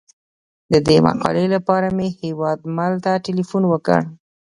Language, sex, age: Pashto, female, 50-59